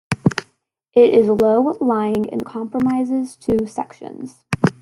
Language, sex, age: English, female, under 19